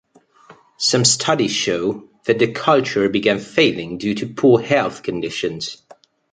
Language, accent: English, England English